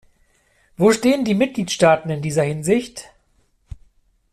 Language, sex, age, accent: German, male, 40-49, Deutschland Deutsch